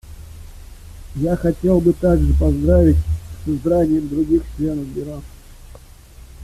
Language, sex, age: Russian, male, 40-49